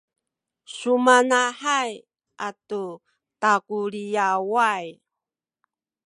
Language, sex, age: Sakizaya, female, 60-69